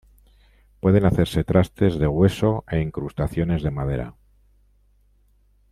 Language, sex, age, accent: Spanish, male, 50-59, España: Norte peninsular (Asturias, Castilla y León, Cantabria, País Vasco, Navarra, Aragón, La Rioja, Guadalajara, Cuenca)